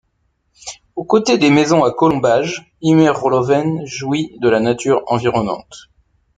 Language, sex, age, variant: French, male, 40-49, Français de métropole